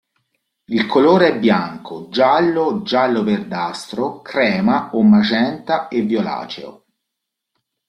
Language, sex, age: Italian, male, 40-49